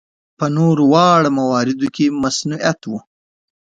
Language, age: Pashto, 19-29